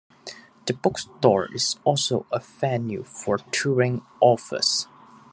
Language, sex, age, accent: English, male, under 19, Hong Kong English